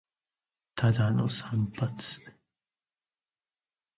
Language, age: Japanese, 19-29